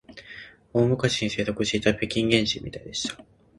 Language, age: Japanese, 19-29